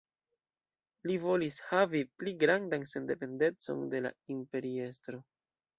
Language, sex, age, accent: Esperanto, male, under 19, Internacia